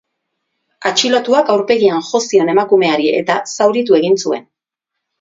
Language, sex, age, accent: Basque, female, 40-49, Erdialdekoa edo Nafarra (Gipuzkoa, Nafarroa)